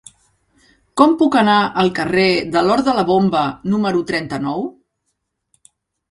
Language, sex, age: Catalan, female, 50-59